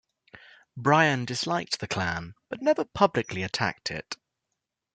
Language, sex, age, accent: English, male, 19-29, England English